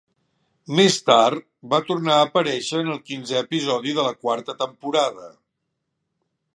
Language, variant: Catalan, Central